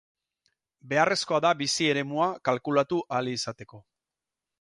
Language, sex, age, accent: Basque, male, 50-59, Mendebalekoa (Araba, Bizkaia, Gipuzkoako mendebaleko herri batzuk)